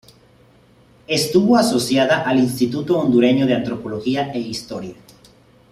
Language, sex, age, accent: Spanish, male, 30-39, México